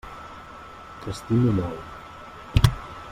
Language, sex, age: Catalan, male, 19-29